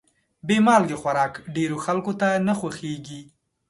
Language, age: Pashto, 19-29